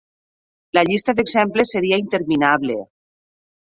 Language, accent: Catalan, valencià